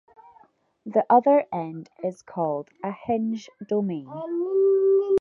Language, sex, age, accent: English, female, 19-29, Scottish English